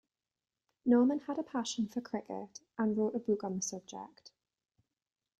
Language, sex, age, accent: English, female, 30-39, England English